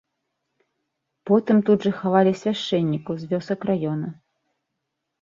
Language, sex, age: Belarusian, female, 40-49